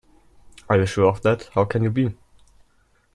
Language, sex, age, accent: English, male, under 19, United States English